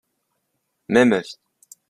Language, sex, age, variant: French, male, under 19, Français de métropole